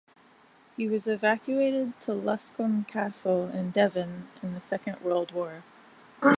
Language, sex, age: English, female, 40-49